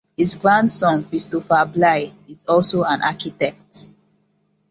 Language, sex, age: English, female, 19-29